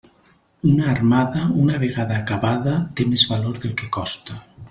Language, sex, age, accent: Catalan, male, 40-49, valencià